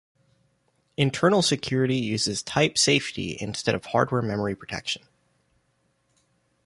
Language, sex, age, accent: English, male, 19-29, United States English